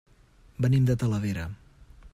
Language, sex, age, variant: Catalan, male, 30-39, Central